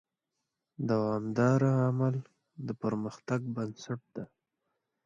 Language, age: Pashto, 19-29